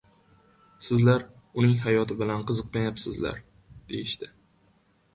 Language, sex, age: Uzbek, male, 19-29